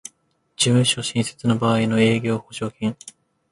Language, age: Japanese, 19-29